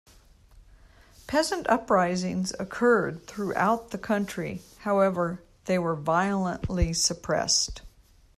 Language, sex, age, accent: English, female, 60-69, United States English